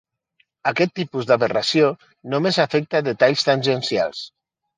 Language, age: Catalan, 50-59